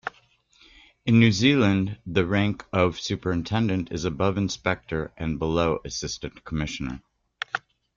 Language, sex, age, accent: English, male, 50-59, United States English